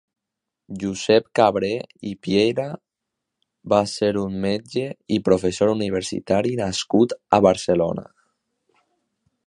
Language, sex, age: Catalan, male, under 19